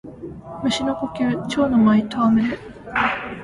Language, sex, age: Japanese, female, 19-29